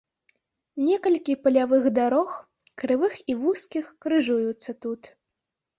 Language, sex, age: Belarusian, female, under 19